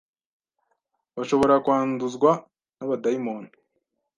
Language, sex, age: Kinyarwanda, male, 19-29